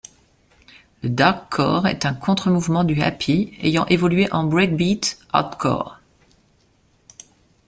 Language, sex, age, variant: French, female, 50-59, Français de métropole